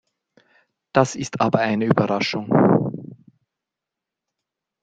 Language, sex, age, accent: German, male, 40-49, Österreichisches Deutsch